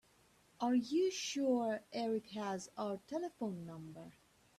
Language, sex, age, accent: English, female, 19-29, England English